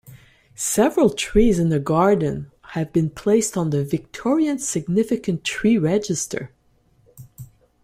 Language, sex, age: English, female, 50-59